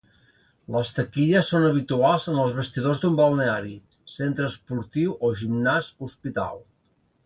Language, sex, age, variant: Catalan, male, 50-59, Central